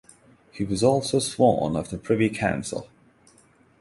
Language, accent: English, England English; India and South Asia (India, Pakistan, Sri Lanka)